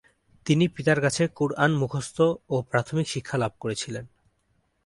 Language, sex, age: Bengali, male, 19-29